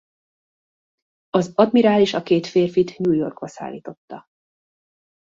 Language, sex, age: Hungarian, female, 40-49